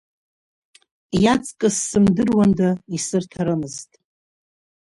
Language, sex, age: Abkhazian, female, 40-49